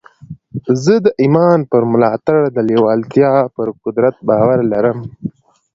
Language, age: Pashto, 19-29